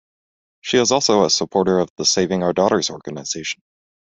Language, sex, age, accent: English, male, 19-29, United States English